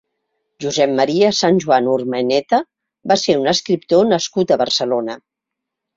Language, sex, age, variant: Catalan, female, 60-69, Central